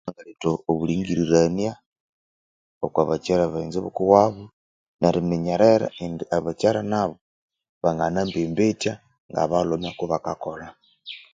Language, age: Konzo, 30-39